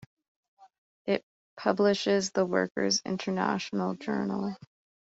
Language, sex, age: English, female, 19-29